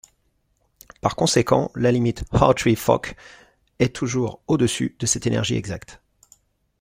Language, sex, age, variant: French, male, 40-49, Français de métropole